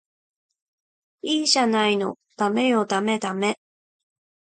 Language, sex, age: Japanese, female, 40-49